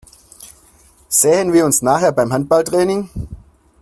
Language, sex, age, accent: German, male, 30-39, Deutschland Deutsch